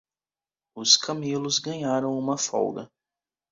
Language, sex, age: Portuguese, male, 19-29